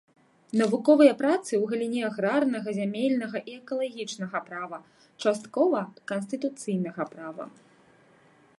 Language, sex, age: Belarusian, female, 30-39